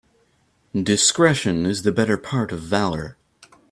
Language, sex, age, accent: English, male, 19-29, United States English